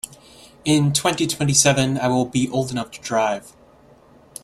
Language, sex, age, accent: English, male, 19-29, United States English